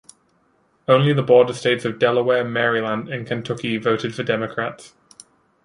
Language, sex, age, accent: English, male, 19-29, England English